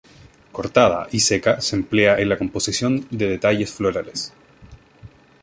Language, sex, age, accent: Spanish, male, 19-29, Chileno: Chile, Cuyo